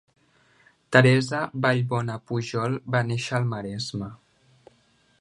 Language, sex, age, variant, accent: Catalan, male, under 19, Central, central